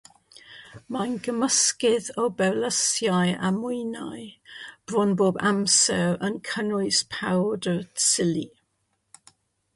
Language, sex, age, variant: Welsh, female, 60-69, South-Western Welsh